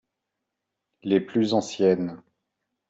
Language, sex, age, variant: French, male, 40-49, Français de métropole